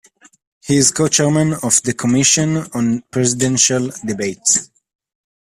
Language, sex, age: English, male, 19-29